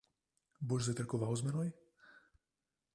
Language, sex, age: Slovenian, male, 30-39